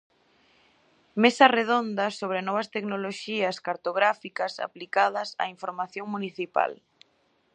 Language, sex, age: Galician, female, 19-29